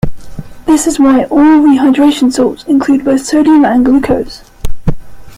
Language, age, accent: English, 19-29, England English